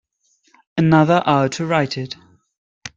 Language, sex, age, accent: English, male, 30-39, England English